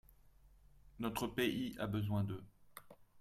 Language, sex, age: French, male, 40-49